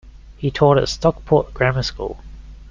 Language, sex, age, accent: English, male, 19-29, Australian English